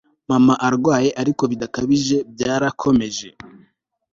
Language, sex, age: Kinyarwanda, male, 19-29